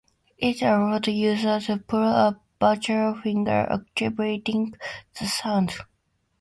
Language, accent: English, United States English